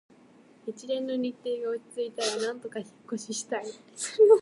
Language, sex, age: Japanese, female, 19-29